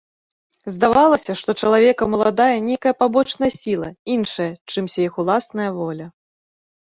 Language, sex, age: Belarusian, female, 30-39